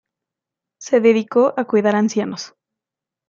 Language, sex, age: Spanish, female, under 19